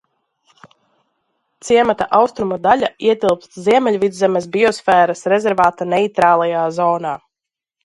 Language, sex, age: Latvian, female, 19-29